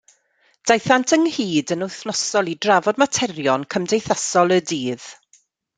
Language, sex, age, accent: Welsh, female, 40-49, Y Deyrnas Unedig Cymraeg